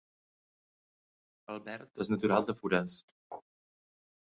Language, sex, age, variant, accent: Catalan, male, 40-49, Balear, menorquí